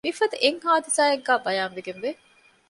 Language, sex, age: Divehi, female, 40-49